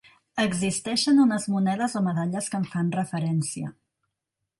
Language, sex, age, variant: Catalan, female, 40-49, Central